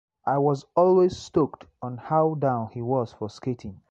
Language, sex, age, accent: English, male, 19-29, Southern African (South Africa, Zimbabwe, Namibia)